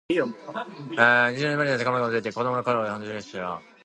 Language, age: Japanese, 19-29